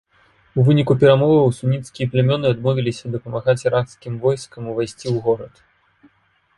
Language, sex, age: Belarusian, male, 19-29